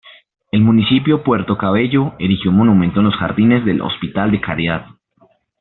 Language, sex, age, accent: Spanish, male, 19-29, Andino-Pacífico: Colombia, Perú, Ecuador, oeste de Bolivia y Venezuela andina